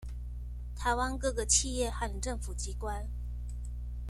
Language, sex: Chinese, female